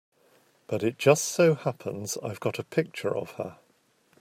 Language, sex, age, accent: English, male, 50-59, England English